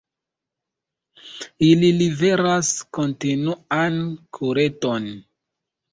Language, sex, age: Esperanto, male, 19-29